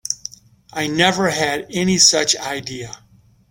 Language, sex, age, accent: English, male, 50-59, United States English